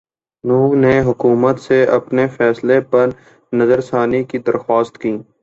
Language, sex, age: Urdu, male, 19-29